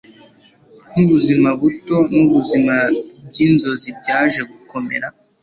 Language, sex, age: Kinyarwanda, male, under 19